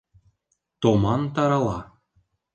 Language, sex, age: Bashkir, male, 19-29